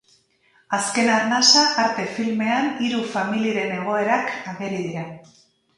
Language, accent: Basque, Mendebalekoa (Araba, Bizkaia, Gipuzkoako mendebaleko herri batzuk)